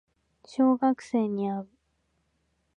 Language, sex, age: Japanese, female, 19-29